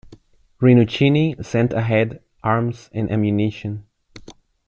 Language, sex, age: English, male, 19-29